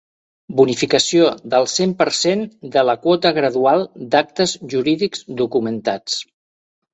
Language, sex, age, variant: Catalan, male, 60-69, Central